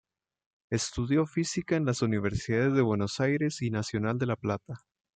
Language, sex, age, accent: Spanish, male, 19-29, México